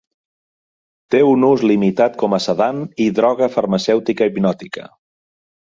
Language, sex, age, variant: Catalan, male, 30-39, Central